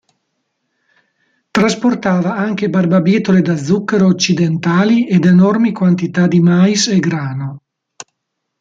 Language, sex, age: Italian, male, 60-69